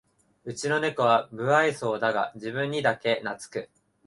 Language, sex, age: Japanese, male, 19-29